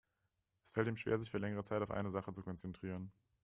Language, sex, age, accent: German, male, 19-29, Deutschland Deutsch